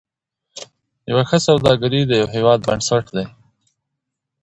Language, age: Pashto, 19-29